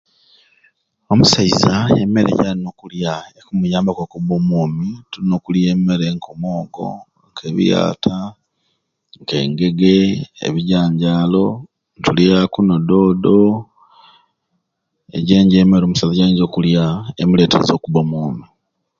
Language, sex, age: Ruuli, male, 30-39